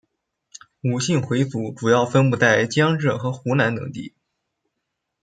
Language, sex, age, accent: Chinese, male, 19-29, 出生地：山东省